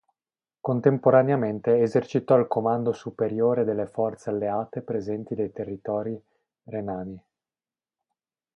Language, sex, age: Italian, male, 19-29